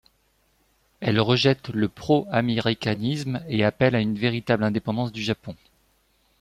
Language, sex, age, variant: French, male, 40-49, Français de métropole